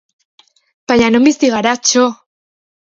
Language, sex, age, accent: Basque, female, under 19, Mendebalekoa (Araba, Bizkaia, Gipuzkoako mendebaleko herri batzuk)